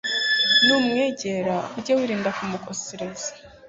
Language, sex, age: Kinyarwanda, female, 19-29